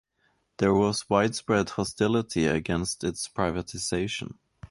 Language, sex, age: English, male, 30-39